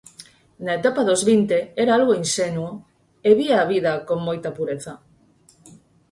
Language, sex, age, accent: Galician, female, 50-59, Normativo (estándar)